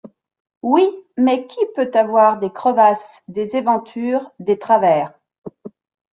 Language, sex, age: French, female, 50-59